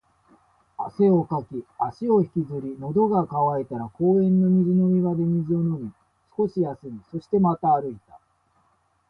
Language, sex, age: Japanese, male, 40-49